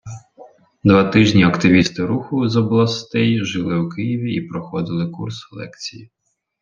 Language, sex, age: Ukrainian, male, 30-39